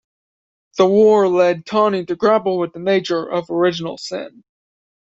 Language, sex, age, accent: English, male, 19-29, United States English